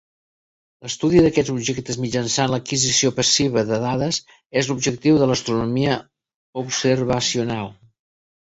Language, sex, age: Catalan, male, 60-69